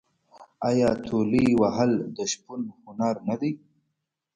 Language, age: Pashto, 19-29